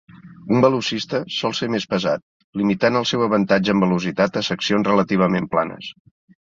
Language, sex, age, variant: Catalan, male, 50-59, Central